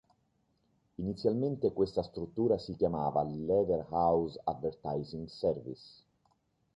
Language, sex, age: Italian, male, 50-59